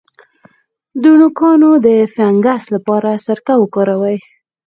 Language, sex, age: Pashto, female, 19-29